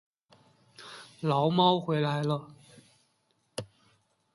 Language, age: Chinese, 19-29